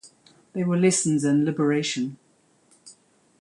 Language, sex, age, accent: English, female, 70-79, New Zealand English